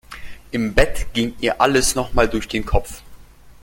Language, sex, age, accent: German, male, 19-29, Russisch Deutsch